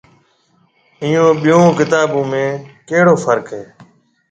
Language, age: Marwari (Pakistan), 40-49